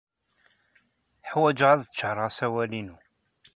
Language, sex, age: Kabyle, male, 60-69